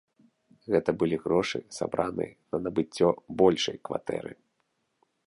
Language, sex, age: Belarusian, male, 30-39